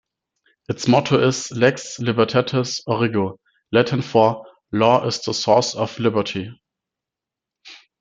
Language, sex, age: English, male, 19-29